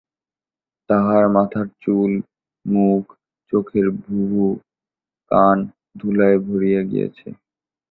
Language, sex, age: Bengali, male, 19-29